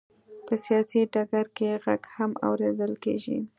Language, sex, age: Pashto, female, 30-39